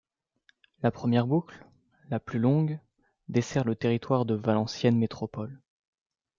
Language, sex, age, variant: French, male, 19-29, Français de métropole